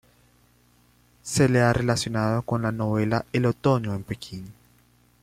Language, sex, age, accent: Spanish, male, 19-29, Andino-Pacífico: Colombia, Perú, Ecuador, oeste de Bolivia y Venezuela andina